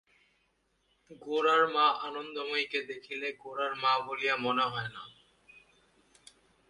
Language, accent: Bengali, শুদ্ধ